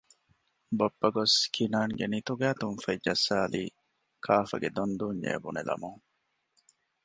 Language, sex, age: Divehi, male, 30-39